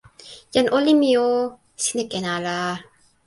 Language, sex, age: Toki Pona, female, 19-29